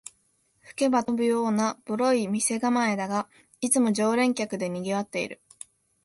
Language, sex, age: Japanese, female, 19-29